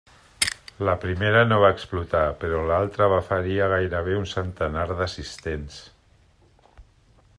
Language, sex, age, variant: Catalan, male, 50-59, Central